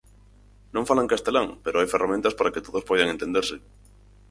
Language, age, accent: Galician, 19-29, Central (gheada)